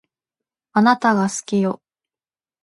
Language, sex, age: Japanese, female, 19-29